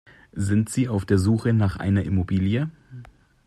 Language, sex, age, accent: German, male, 19-29, Deutschland Deutsch